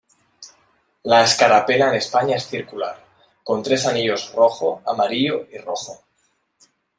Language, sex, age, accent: Spanish, male, 19-29, España: Norte peninsular (Asturias, Castilla y León, Cantabria, País Vasco, Navarra, Aragón, La Rioja, Guadalajara, Cuenca)